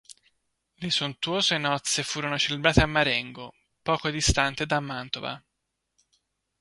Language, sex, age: Italian, male, 19-29